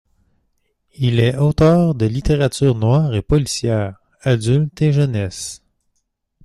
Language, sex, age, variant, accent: French, male, 19-29, Français d'Amérique du Nord, Français du Canada